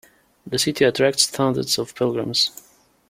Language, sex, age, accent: English, male, 30-39, United States English